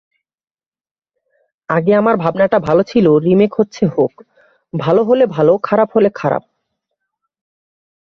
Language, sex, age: Bengali, male, 19-29